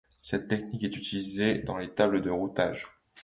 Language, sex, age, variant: French, male, 19-29, Français de métropole